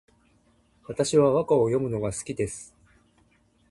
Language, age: Japanese, 50-59